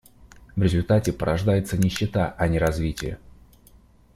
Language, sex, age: Russian, male, 19-29